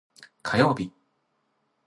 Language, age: Japanese, 19-29